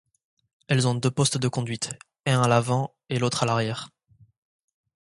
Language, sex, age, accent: French, male, under 19, Français du sud de la France